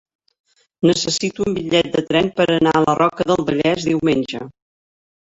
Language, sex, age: Catalan, female, 60-69